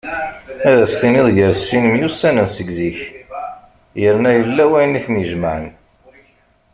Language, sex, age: Kabyle, male, 40-49